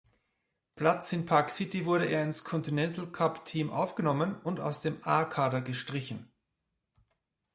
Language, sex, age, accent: German, male, 40-49, Österreichisches Deutsch